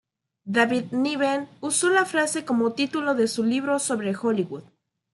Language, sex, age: Spanish, female, 19-29